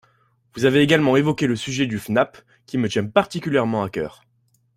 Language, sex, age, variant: French, male, 19-29, Français de métropole